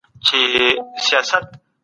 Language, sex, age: Pashto, female, 19-29